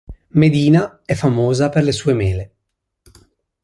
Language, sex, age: Italian, male, 19-29